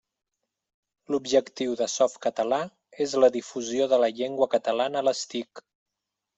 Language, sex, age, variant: Catalan, male, 30-39, Central